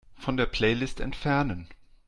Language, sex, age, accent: German, male, 40-49, Deutschland Deutsch